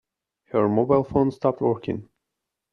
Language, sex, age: English, male, 19-29